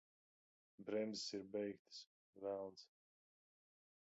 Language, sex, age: Latvian, male, 30-39